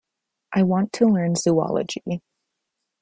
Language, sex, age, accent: English, female, 19-29, United States English